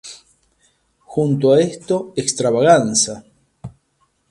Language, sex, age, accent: Spanish, male, 40-49, Rioplatense: Argentina, Uruguay, este de Bolivia, Paraguay